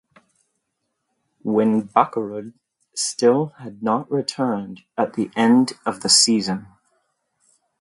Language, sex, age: English, male, 30-39